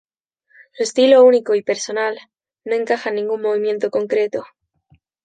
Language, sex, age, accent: Spanish, female, under 19, España: Sur peninsular (Andalucia, Extremadura, Murcia)